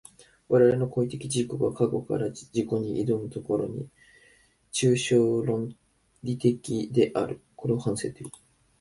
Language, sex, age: Japanese, male, 19-29